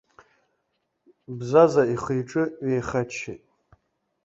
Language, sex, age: Abkhazian, male, 40-49